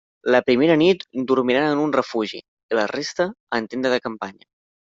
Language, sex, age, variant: Catalan, male, 19-29, Central